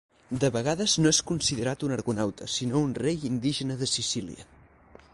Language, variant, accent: Catalan, Central, central